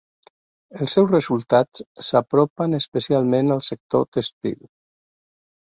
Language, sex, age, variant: Catalan, male, 60-69, Central